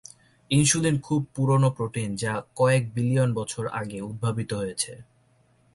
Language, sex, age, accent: Bengali, male, 19-29, Native